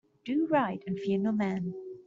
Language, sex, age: English, female, 19-29